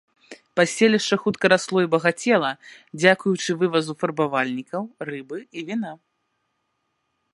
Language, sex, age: Belarusian, female, 30-39